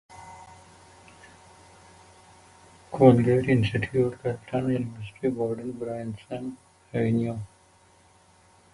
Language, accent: English, India and South Asia (India, Pakistan, Sri Lanka)